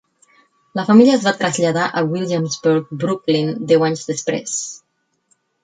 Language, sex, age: Catalan, female, 50-59